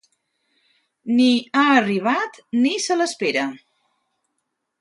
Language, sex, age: Catalan, female, 60-69